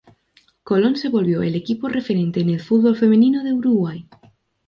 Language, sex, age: Spanish, female, 19-29